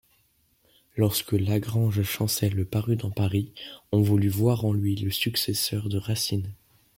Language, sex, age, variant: French, male, under 19, Français de métropole